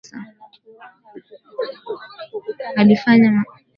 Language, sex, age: Swahili, female, 19-29